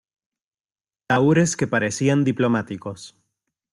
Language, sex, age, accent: Spanish, male, 19-29, Rioplatense: Argentina, Uruguay, este de Bolivia, Paraguay